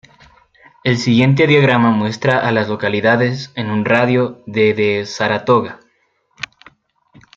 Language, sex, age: Spanish, male, 19-29